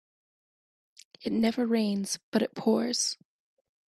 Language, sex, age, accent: English, female, 19-29, Canadian English